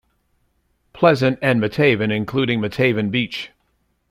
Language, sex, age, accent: English, male, 60-69, United States English